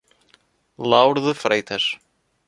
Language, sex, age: Portuguese, male, 30-39